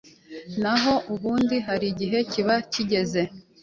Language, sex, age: Kinyarwanda, female, 19-29